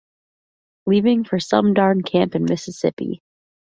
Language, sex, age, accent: English, female, 19-29, United States English